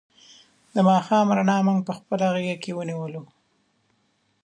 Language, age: Pashto, 40-49